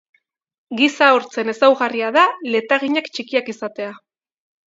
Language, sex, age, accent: Basque, female, 19-29, Erdialdekoa edo Nafarra (Gipuzkoa, Nafarroa)